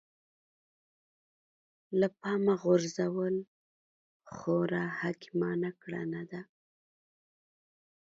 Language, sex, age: Pashto, female, 30-39